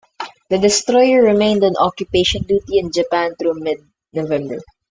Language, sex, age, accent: English, male, under 19, Filipino